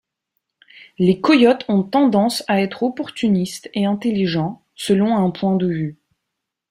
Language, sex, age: French, female, 30-39